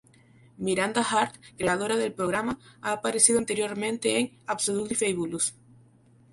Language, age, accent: Spanish, 19-29, España: Islas Canarias